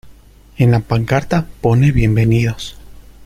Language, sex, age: Spanish, male, 30-39